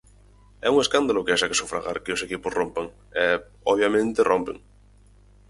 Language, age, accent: Galician, 19-29, Central (gheada)